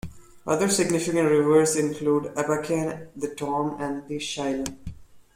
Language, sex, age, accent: English, male, 19-29, United States English